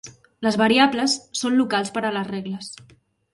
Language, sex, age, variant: Catalan, female, 30-39, Central